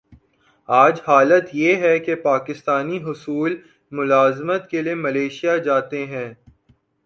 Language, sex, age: Urdu, male, 19-29